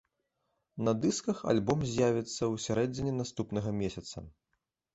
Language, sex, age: Belarusian, male, 19-29